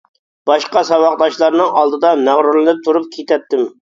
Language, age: Uyghur, 40-49